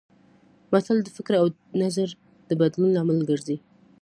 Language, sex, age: Pashto, female, 19-29